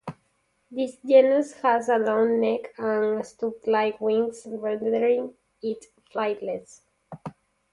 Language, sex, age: English, male, 19-29